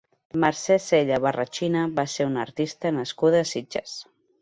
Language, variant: Catalan, Central